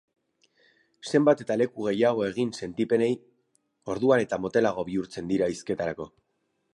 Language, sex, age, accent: Basque, male, 40-49, Mendebalekoa (Araba, Bizkaia, Gipuzkoako mendebaleko herri batzuk)